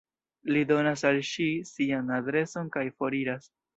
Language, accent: Esperanto, Internacia